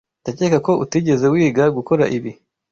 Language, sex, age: Kinyarwanda, male, 19-29